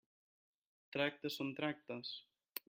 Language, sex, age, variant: Catalan, male, 19-29, Central